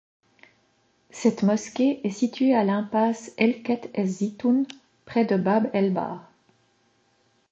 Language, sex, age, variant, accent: French, female, 40-49, Français d'Europe, Français de Suisse